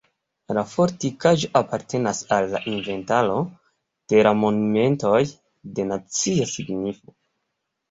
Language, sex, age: Esperanto, male, 19-29